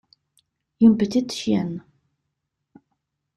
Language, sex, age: French, female, 30-39